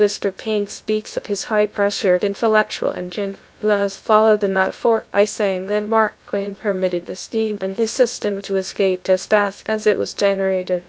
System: TTS, GlowTTS